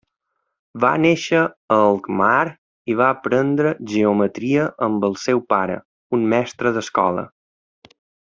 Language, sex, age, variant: Catalan, male, 30-39, Balear